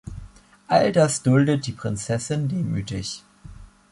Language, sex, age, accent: German, male, 19-29, Deutschland Deutsch